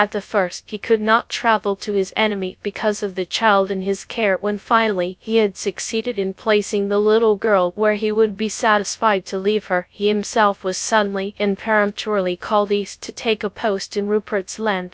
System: TTS, GradTTS